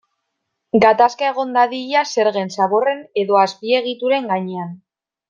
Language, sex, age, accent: Basque, female, 19-29, Mendebalekoa (Araba, Bizkaia, Gipuzkoako mendebaleko herri batzuk)